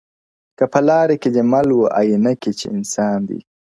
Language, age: Pashto, 19-29